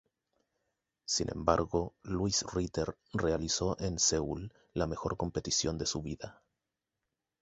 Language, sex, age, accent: Spanish, male, 19-29, Chileno: Chile, Cuyo